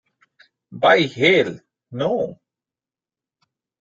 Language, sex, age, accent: English, male, 40-49, India and South Asia (India, Pakistan, Sri Lanka)